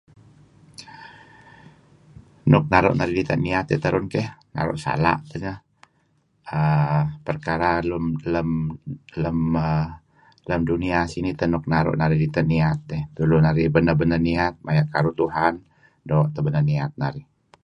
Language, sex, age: Kelabit, male, 50-59